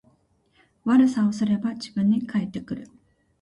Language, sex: Japanese, female